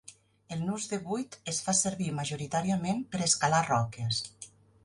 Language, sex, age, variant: Catalan, female, 40-49, Nord-Occidental